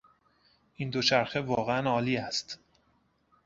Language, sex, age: Persian, male, 30-39